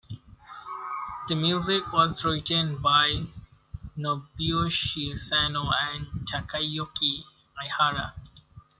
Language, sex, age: English, male, 19-29